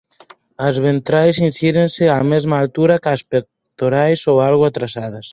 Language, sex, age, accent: Galician, male, 19-29, Oriental (común en zona oriental)